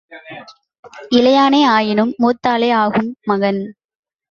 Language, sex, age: Tamil, female, under 19